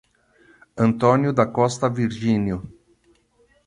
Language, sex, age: Portuguese, male, 60-69